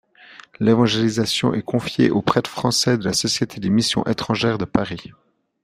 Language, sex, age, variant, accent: French, male, 30-39, Français d'Europe, Français de Suisse